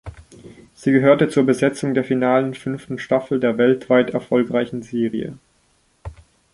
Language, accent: German, Deutschland Deutsch